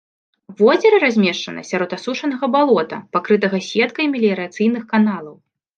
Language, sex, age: Belarusian, female, 30-39